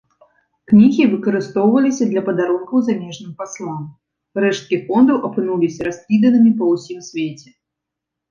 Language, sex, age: Belarusian, female, 19-29